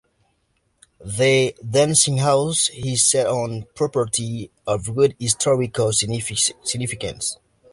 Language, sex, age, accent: English, male, 19-29, United States English